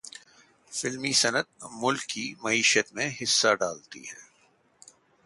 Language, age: Urdu, 40-49